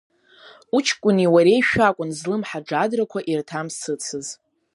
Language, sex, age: Abkhazian, female, under 19